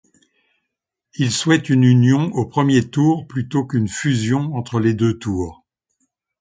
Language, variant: French, Français de métropole